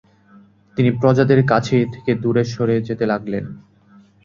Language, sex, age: Bengali, male, 19-29